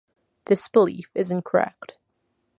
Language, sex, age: English, female, 19-29